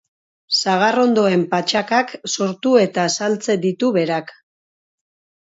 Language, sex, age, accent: Basque, female, 40-49, Mendebalekoa (Araba, Bizkaia, Gipuzkoako mendebaleko herri batzuk)